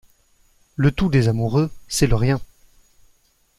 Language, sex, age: French, male, 19-29